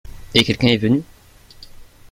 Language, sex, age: French, male, under 19